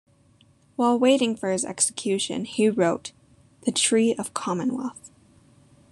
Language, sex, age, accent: English, female, under 19, United States English